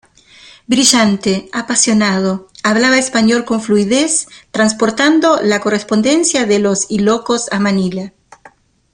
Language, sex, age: Spanish, female, 50-59